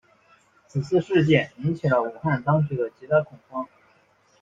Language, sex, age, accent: Chinese, male, 19-29, 出生地：湖南省